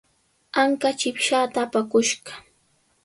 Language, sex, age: Sihuas Ancash Quechua, female, 30-39